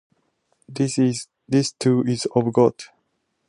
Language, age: English, 19-29